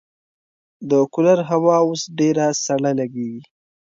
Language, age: Pashto, 19-29